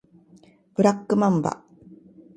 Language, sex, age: Japanese, female, 40-49